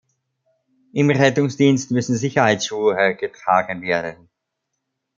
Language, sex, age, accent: German, male, 30-39, Österreichisches Deutsch